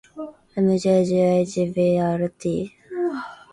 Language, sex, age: Japanese, female, 19-29